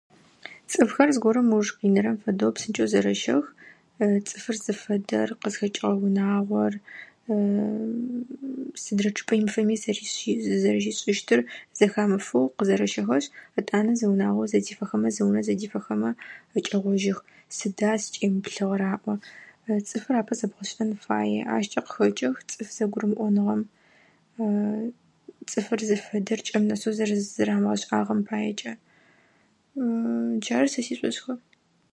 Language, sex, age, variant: Adyghe, female, 19-29, Адыгабзэ (Кирил, пстэумэ зэдыряе)